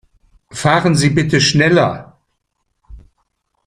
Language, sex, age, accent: German, male, 60-69, Deutschland Deutsch